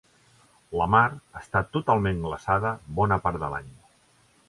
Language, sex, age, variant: Catalan, male, 60-69, Central